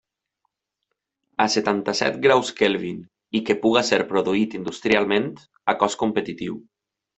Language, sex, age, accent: Catalan, male, 30-39, valencià